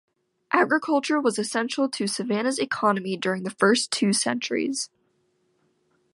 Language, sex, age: English, female, 19-29